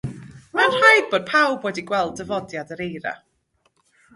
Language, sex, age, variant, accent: Welsh, female, 30-39, Mid Wales, Y Deyrnas Unedig Cymraeg